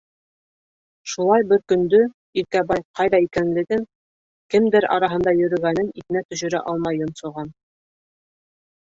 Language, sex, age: Bashkir, female, 30-39